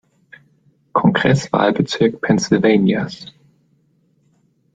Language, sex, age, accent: German, male, 30-39, Deutschland Deutsch